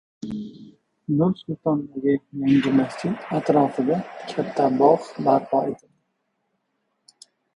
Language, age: Uzbek, 19-29